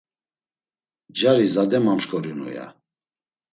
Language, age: Laz, 50-59